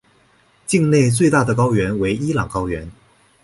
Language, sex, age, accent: Chinese, male, 19-29, 出生地：黑龙江省